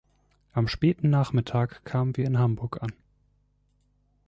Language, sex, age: German, male, 19-29